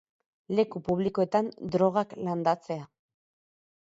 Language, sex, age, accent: Basque, female, 40-49, Mendebalekoa (Araba, Bizkaia, Gipuzkoako mendebaleko herri batzuk)